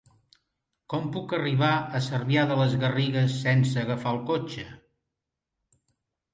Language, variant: Catalan, Central